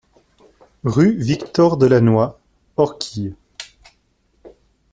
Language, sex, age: French, male, 30-39